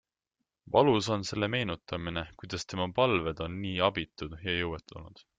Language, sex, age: Estonian, male, 19-29